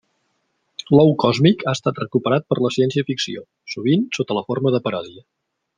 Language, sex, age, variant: Catalan, male, 40-49, Central